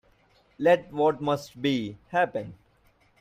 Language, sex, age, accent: English, male, 19-29, India and South Asia (India, Pakistan, Sri Lanka)